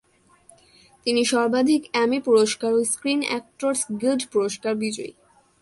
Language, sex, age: Bengali, female, under 19